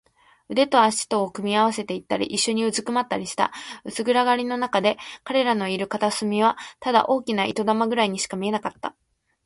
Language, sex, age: Japanese, female, 19-29